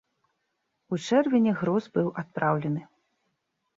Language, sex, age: Belarusian, female, 30-39